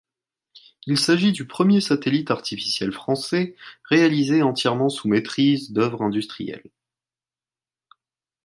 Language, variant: French, Français de métropole